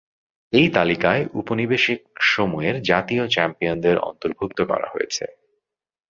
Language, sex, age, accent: Bengali, male, 30-39, চলিত